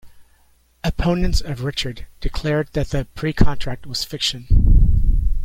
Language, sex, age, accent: English, male, 60-69, United States English